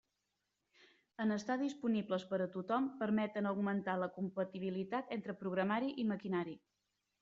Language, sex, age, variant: Catalan, female, 30-39, Central